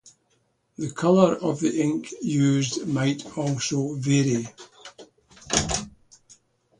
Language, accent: English, Scottish English